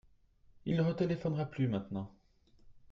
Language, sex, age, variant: French, male, 30-39, Français de métropole